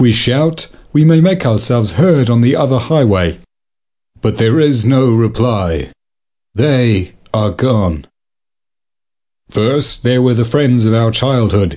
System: none